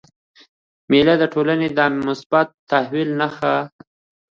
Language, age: Pashto, under 19